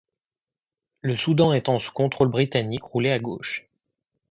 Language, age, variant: French, 19-29, Français de métropole